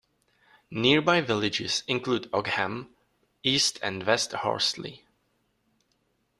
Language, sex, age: English, male, 19-29